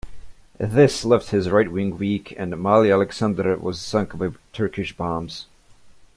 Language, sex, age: English, male, under 19